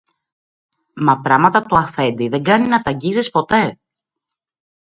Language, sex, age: Greek, female, 40-49